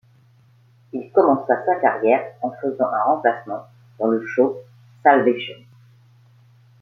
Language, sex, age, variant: French, female, 50-59, Français de métropole